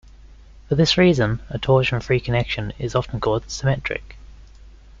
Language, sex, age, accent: English, male, 19-29, Australian English